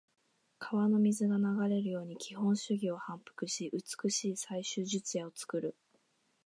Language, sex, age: Japanese, female, 19-29